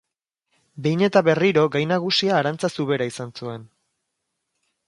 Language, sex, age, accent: Basque, male, 19-29, Erdialdekoa edo Nafarra (Gipuzkoa, Nafarroa)